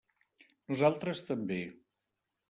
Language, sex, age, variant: Catalan, male, 60-69, Septentrional